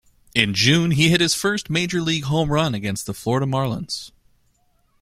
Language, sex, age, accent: English, male, 30-39, United States English